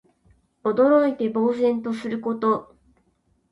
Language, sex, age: Japanese, female, 30-39